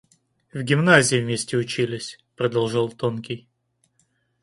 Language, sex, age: Russian, male, 30-39